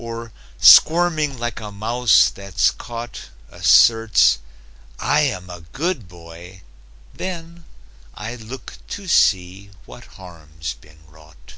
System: none